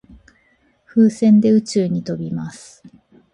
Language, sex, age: Japanese, female, 40-49